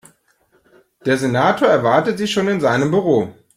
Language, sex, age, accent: German, male, 30-39, Deutschland Deutsch